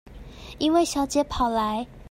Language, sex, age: Chinese, female, 30-39